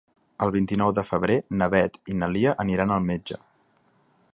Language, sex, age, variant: Catalan, male, 19-29, Central